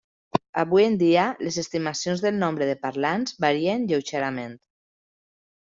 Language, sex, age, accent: Catalan, female, 30-39, valencià